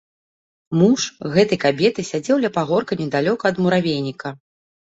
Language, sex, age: Belarusian, female, 30-39